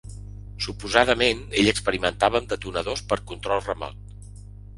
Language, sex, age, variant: Catalan, male, 50-59, Central